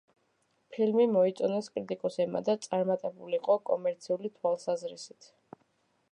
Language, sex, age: Georgian, female, under 19